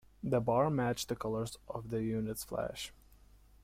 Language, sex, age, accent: English, male, under 19, United States English